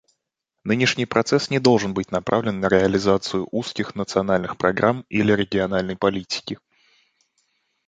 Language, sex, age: Russian, male, 19-29